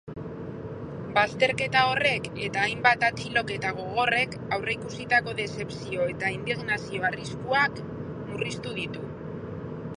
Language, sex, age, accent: Basque, female, 40-49, Mendebalekoa (Araba, Bizkaia, Gipuzkoako mendebaleko herri batzuk)